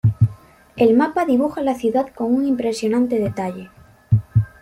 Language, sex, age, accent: Spanish, female, under 19, España: Norte peninsular (Asturias, Castilla y León, Cantabria, País Vasco, Navarra, Aragón, La Rioja, Guadalajara, Cuenca)